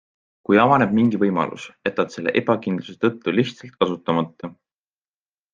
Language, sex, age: Estonian, male, 19-29